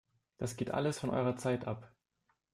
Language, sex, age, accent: German, male, 19-29, Deutschland Deutsch